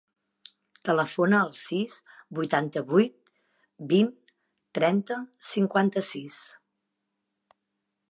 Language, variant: Catalan, Central